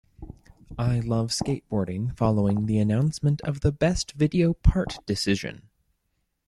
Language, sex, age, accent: English, male, 19-29, United States English